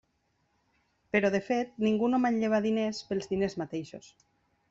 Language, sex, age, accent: Catalan, female, 30-39, valencià